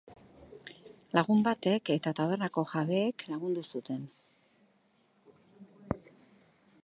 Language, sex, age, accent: Basque, female, 60-69, Mendebalekoa (Araba, Bizkaia, Gipuzkoako mendebaleko herri batzuk)